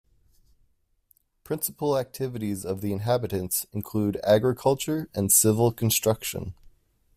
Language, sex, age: English, male, 30-39